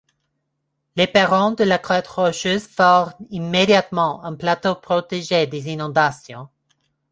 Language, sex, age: French, female, 30-39